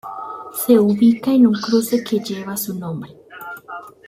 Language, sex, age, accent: Spanish, female, under 19, Andino-Pacífico: Colombia, Perú, Ecuador, oeste de Bolivia y Venezuela andina